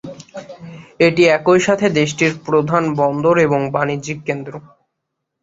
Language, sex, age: Bengali, male, 19-29